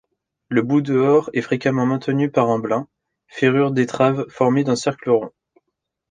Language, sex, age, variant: French, male, 19-29, Français de métropole